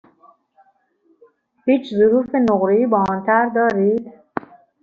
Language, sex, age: Persian, female, 50-59